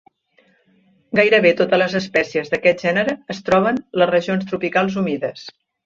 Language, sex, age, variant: Catalan, female, 60-69, Central